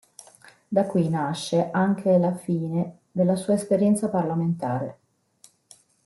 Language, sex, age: Italian, female, 40-49